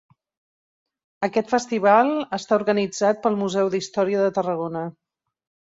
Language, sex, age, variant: Catalan, female, 50-59, Central